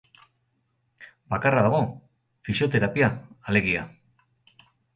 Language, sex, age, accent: Basque, male, 60-69, Erdialdekoa edo Nafarra (Gipuzkoa, Nafarroa)